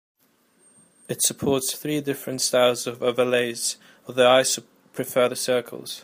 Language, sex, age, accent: English, male, 19-29, England English